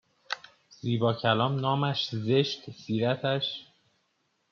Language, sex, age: Persian, male, 19-29